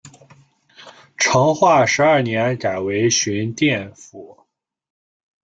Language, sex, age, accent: Chinese, male, 19-29, 出生地：河南省